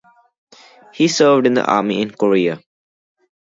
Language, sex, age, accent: English, male, under 19, India and South Asia (India, Pakistan, Sri Lanka)